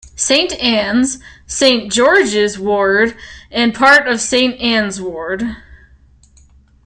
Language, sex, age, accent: English, female, 19-29, United States English